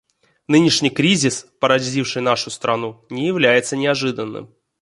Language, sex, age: Russian, male, 19-29